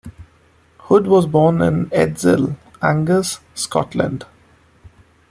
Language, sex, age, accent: English, male, 30-39, India and South Asia (India, Pakistan, Sri Lanka)